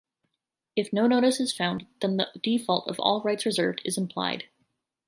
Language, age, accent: English, 30-39, United States English